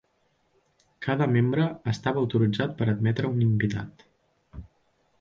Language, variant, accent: Catalan, Central, Barcelona